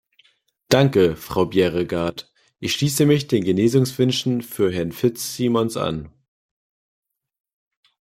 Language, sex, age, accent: German, male, 19-29, Deutschland Deutsch